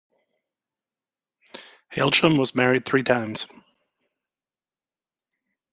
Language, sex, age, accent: English, male, 50-59, United States English